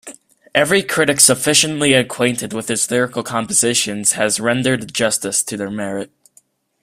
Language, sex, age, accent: English, male, under 19, United States English